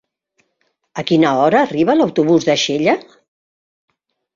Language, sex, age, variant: Catalan, female, 60-69, Central